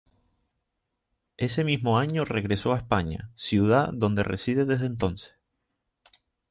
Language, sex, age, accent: Spanish, male, 19-29, España: Islas Canarias